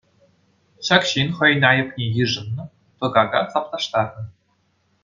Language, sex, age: Chuvash, male, 19-29